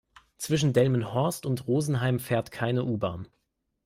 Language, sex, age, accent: German, male, 19-29, Deutschland Deutsch